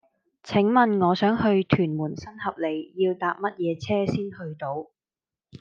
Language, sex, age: Cantonese, female, 19-29